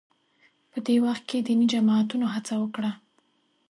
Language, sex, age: Pashto, female, 19-29